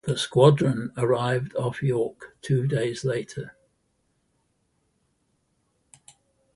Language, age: English, 80-89